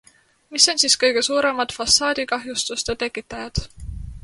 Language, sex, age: Estonian, female, 19-29